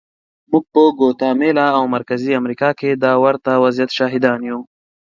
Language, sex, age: Pashto, male, 19-29